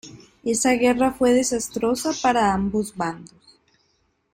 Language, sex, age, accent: Spanish, female, 19-29, México